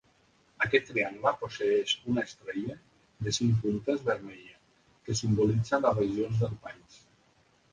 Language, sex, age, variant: Catalan, male, 50-59, Central